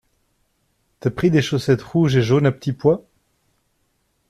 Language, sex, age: French, male, 30-39